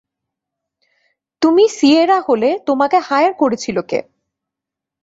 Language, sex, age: Bengali, female, 19-29